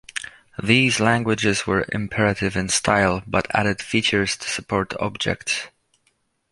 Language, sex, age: English, male, 30-39